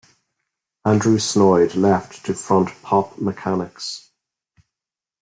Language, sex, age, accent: English, male, 40-49, Irish English